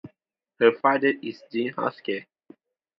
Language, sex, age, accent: English, male, 19-29, Malaysian English